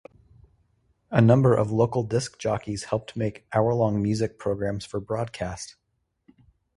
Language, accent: English, United States English